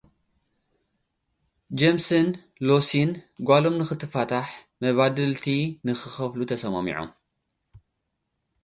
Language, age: Tigrinya, 19-29